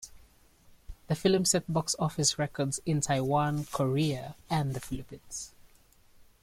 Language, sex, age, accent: English, male, 19-29, England English